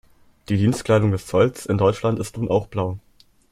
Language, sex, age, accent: German, male, under 19, Deutschland Deutsch